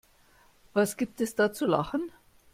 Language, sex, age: German, female, 50-59